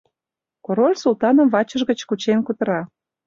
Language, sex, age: Mari, female, 30-39